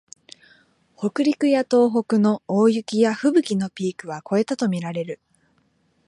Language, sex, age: Japanese, female, 19-29